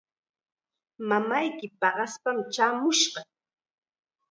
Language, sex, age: Chiquián Ancash Quechua, female, 30-39